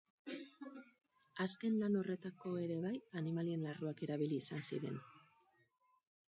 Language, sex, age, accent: Basque, female, 40-49, Mendebalekoa (Araba, Bizkaia, Gipuzkoako mendebaleko herri batzuk)